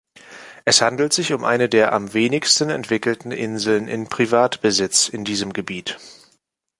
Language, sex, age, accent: German, male, 19-29, Deutschland Deutsch